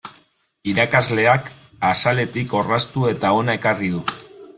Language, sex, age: Basque, male, 30-39